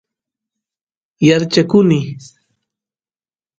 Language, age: Santiago del Estero Quichua, 40-49